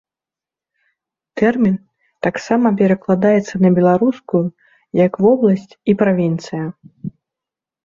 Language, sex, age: Belarusian, female, 19-29